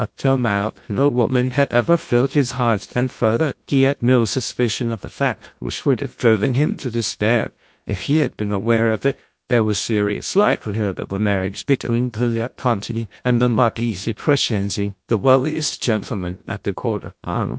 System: TTS, GlowTTS